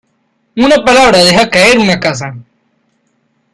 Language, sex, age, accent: Spanish, male, under 19, Andino-Pacífico: Colombia, Perú, Ecuador, oeste de Bolivia y Venezuela andina